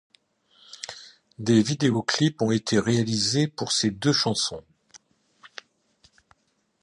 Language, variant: French, Français de métropole